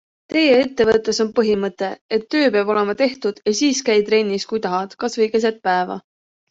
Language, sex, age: Estonian, male, 19-29